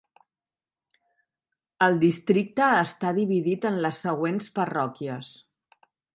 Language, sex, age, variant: Catalan, female, 60-69, Central